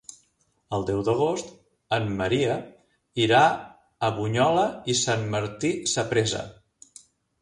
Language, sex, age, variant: Catalan, male, 40-49, Central